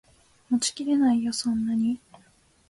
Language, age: Japanese, 19-29